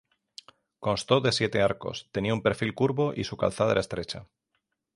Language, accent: Spanish, España: Centro-Sur peninsular (Madrid, Toledo, Castilla-La Mancha); España: Sur peninsular (Andalucia, Extremadura, Murcia)